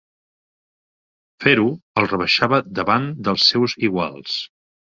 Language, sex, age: Catalan, male, 50-59